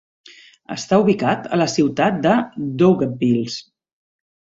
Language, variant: Catalan, Central